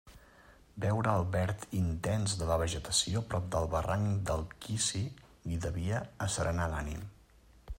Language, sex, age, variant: Catalan, male, 40-49, Central